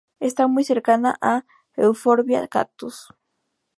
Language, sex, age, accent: Spanish, female, 19-29, México